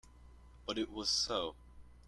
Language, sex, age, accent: English, male, under 19, United States English